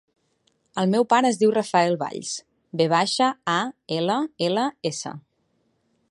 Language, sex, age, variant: Catalan, female, 19-29, Central